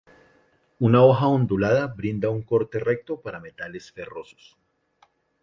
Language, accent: Spanish, Andino-Pacífico: Colombia, Perú, Ecuador, oeste de Bolivia y Venezuela andina